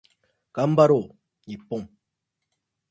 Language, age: Japanese, 19-29